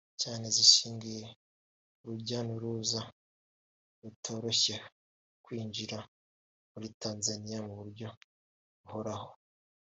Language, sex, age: Kinyarwanda, male, 19-29